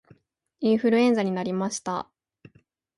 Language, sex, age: Japanese, female, 19-29